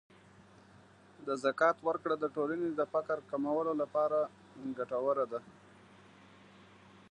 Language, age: Pashto, 19-29